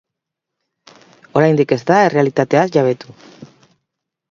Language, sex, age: Basque, female, 40-49